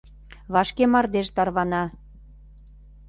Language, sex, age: Mari, female, 40-49